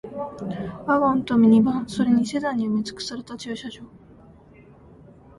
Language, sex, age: Japanese, female, 19-29